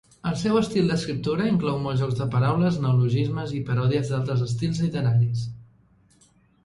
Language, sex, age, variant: Catalan, female, 30-39, Central